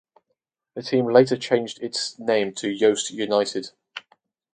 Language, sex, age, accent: English, male, under 19, England English